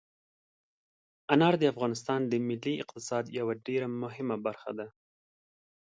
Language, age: Pashto, 30-39